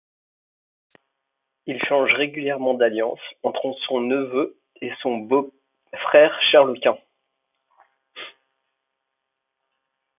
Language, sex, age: French, male, 30-39